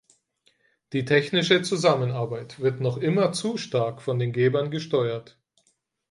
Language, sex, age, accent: German, male, 30-39, Deutschland Deutsch